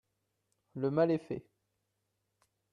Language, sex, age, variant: French, male, 19-29, Français de métropole